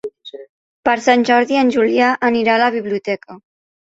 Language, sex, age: Catalan, female, under 19